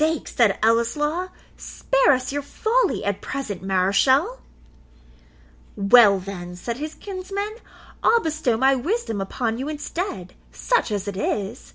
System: none